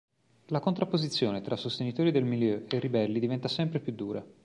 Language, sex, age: Italian, male, 40-49